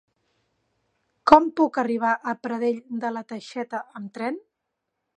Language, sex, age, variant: Catalan, female, 30-39, Central